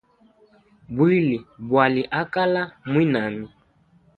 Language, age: Hemba, 19-29